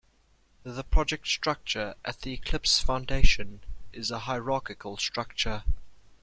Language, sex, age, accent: English, male, 19-29, Southern African (South Africa, Zimbabwe, Namibia)